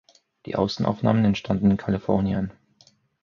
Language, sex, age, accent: German, male, 30-39, Österreichisches Deutsch